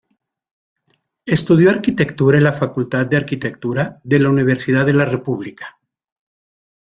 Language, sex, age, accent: Spanish, male, 50-59, México